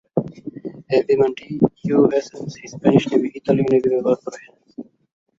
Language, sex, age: Bengali, male, 19-29